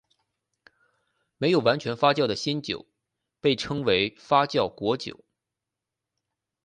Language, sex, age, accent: Chinese, male, 19-29, 出生地：山东省